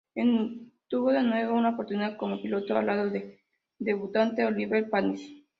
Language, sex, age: Spanish, female, 19-29